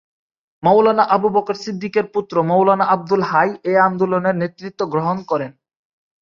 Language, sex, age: Bengali, male, 19-29